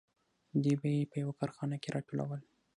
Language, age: Pashto, under 19